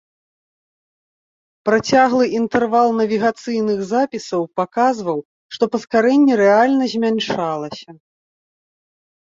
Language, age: Belarusian, 40-49